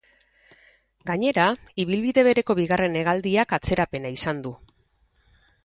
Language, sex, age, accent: Basque, female, 40-49, Mendebalekoa (Araba, Bizkaia, Gipuzkoako mendebaleko herri batzuk)